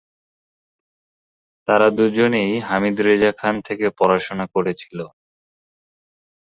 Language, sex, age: Bengali, male, 19-29